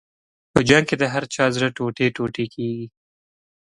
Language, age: Pashto, 19-29